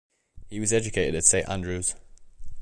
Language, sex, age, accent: English, male, under 19, England English